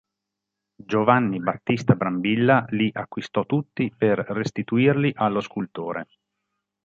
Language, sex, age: Italian, male, 50-59